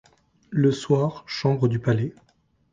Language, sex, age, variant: French, male, 30-39, Français de métropole